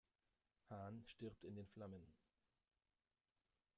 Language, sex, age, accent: German, male, 30-39, Deutschland Deutsch